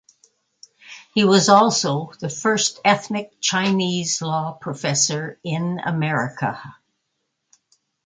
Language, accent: English, United States English